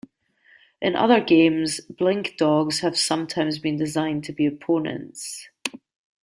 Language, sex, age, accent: English, female, 40-49, Scottish English